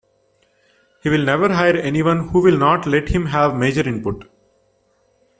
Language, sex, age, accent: English, male, 19-29, India and South Asia (India, Pakistan, Sri Lanka)